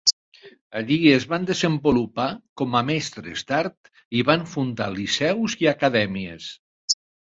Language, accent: Catalan, Lleida